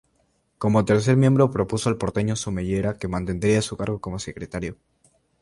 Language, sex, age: Spanish, male, 19-29